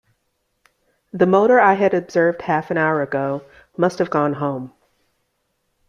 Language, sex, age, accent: English, female, 40-49, United States English